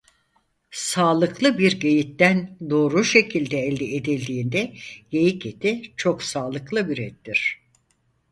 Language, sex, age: Turkish, female, 80-89